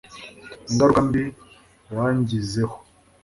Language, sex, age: Kinyarwanda, male, 19-29